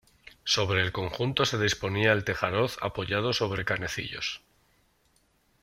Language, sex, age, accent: Spanish, male, 30-39, España: Norte peninsular (Asturias, Castilla y León, Cantabria, País Vasco, Navarra, Aragón, La Rioja, Guadalajara, Cuenca)